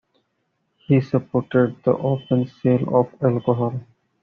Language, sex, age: English, male, 19-29